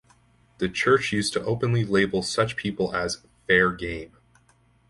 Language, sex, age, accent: English, male, 19-29, Canadian English